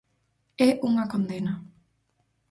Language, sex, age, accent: Galician, female, 19-29, Normativo (estándar)